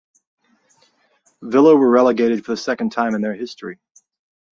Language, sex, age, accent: English, male, 40-49, United States English